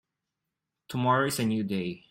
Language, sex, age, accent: English, male, 19-29, Filipino